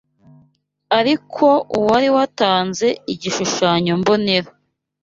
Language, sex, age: Kinyarwanda, female, 19-29